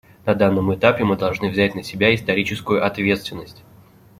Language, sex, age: Russian, male, 30-39